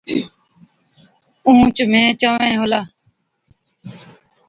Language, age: Od, 40-49